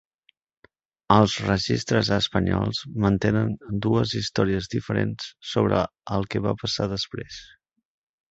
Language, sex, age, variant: Catalan, male, 30-39, Central